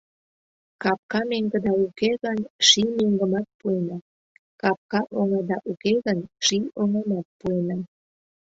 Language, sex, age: Mari, female, 30-39